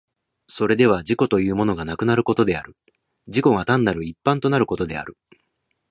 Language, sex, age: Japanese, male, 30-39